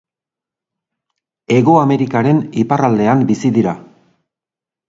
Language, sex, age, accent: Basque, male, 60-69, Erdialdekoa edo Nafarra (Gipuzkoa, Nafarroa)